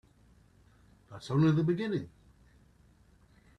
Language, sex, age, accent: English, male, 70-79, England English